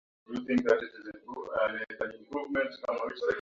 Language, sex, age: Swahili, male, 19-29